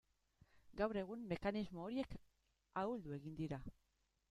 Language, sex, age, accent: Basque, female, 40-49, Mendebalekoa (Araba, Bizkaia, Gipuzkoako mendebaleko herri batzuk)